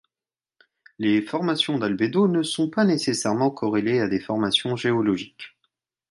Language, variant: French, Français de métropole